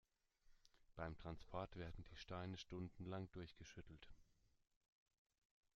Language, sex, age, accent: German, male, 30-39, Deutschland Deutsch